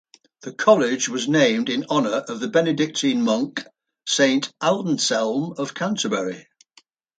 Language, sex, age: English, male, 80-89